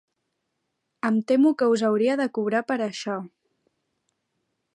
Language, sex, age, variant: Catalan, female, 19-29, Central